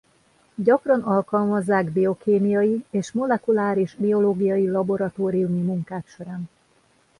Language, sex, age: Hungarian, female, 40-49